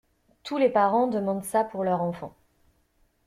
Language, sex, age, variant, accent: French, female, 30-39, Français d'Amérique du Nord, Français du Canada